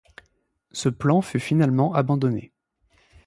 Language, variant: French, Français de métropole